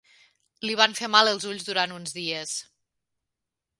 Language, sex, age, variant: Catalan, female, 40-49, Nord-Occidental